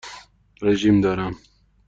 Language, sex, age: Persian, male, 19-29